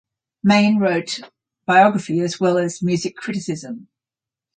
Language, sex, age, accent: English, female, 60-69, Australian English